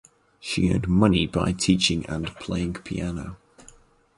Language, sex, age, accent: English, male, under 19, England English